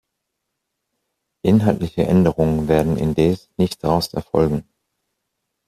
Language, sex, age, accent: German, male, 40-49, Deutschland Deutsch